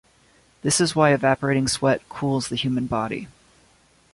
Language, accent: English, United States English